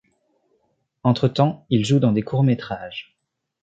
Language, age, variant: French, 19-29, Français de métropole